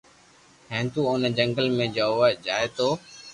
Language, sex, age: Loarki, female, under 19